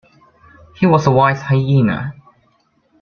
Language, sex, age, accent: English, male, under 19, Filipino